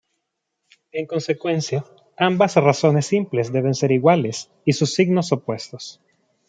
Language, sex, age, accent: Spanish, male, 30-39, América central